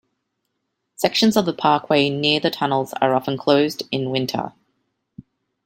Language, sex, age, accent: English, female, 30-39, Australian English